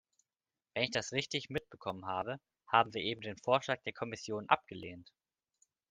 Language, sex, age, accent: German, male, 19-29, Deutschland Deutsch